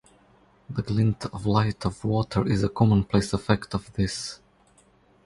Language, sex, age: English, male, 30-39